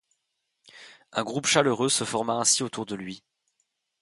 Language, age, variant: French, 19-29, Français de métropole